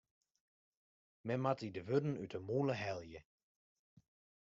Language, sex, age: Western Frisian, male, 19-29